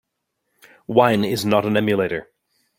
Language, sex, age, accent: English, male, 40-49, Canadian English